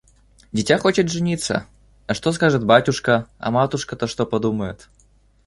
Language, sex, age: Russian, male, 19-29